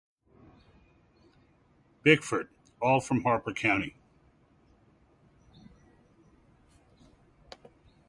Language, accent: English, United States English